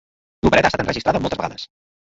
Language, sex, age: Catalan, male, 40-49